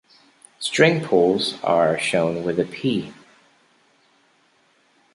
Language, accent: English, Filipino